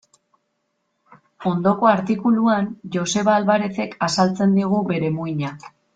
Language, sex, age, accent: Basque, female, 19-29, Mendebalekoa (Araba, Bizkaia, Gipuzkoako mendebaleko herri batzuk)